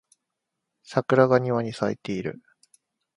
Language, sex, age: Japanese, male, 19-29